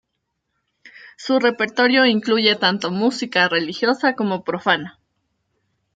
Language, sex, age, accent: Spanish, female, 30-39, América central